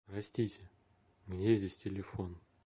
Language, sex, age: Russian, male, 30-39